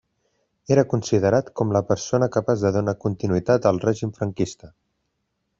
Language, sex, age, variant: Catalan, male, 30-39, Central